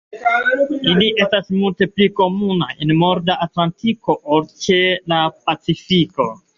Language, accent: Esperanto, Internacia